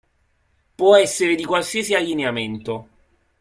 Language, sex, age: Italian, male, 19-29